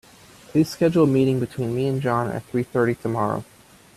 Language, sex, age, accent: English, male, 19-29, United States English